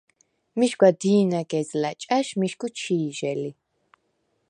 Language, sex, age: Svan, female, 19-29